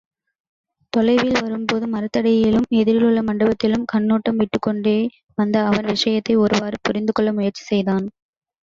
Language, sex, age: Tamil, female, under 19